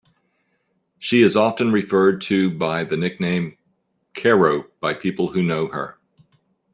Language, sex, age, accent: English, male, 50-59, United States English